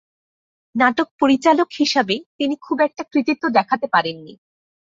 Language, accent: Bengali, প্রমিত বাংলা